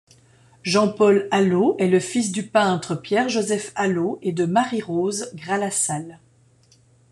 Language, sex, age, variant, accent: French, female, 40-49, Français d'Europe, Français de Belgique